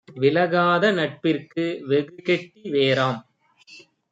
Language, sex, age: Tamil, male, 30-39